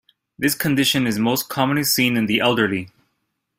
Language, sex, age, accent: English, male, 30-39, United States English